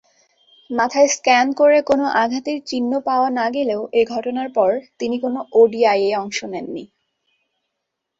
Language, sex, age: Bengali, female, 19-29